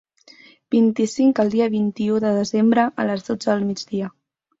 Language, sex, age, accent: Catalan, female, 19-29, Camp de Tarragona